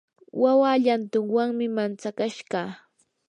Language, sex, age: Yanahuanca Pasco Quechua, female, 19-29